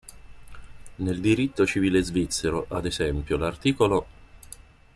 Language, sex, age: Italian, male, 50-59